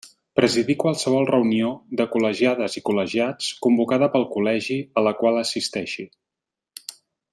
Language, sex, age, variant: Catalan, male, 40-49, Central